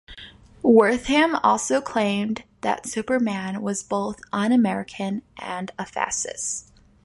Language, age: English, 19-29